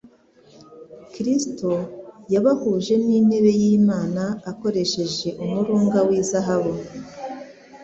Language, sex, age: Kinyarwanda, female, 40-49